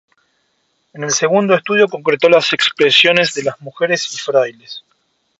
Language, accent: Spanish, Rioplatense: Argentina, Uruguay, este de Bolivia, Paraguay